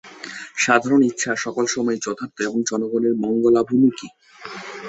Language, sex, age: Bengali, male, 19-29